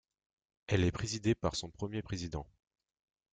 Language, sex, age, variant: French, male, 19-29, Français de métropole